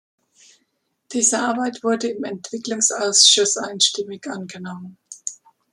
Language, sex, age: German, female, 50-59